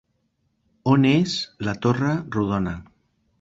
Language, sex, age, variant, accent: Catalan, male, 50-59, Central, Barcelonès